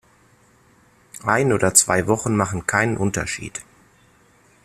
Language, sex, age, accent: German, male, 40-49, Deutschland Deutsch